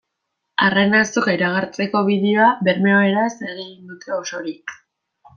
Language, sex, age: Basque, female, 19-29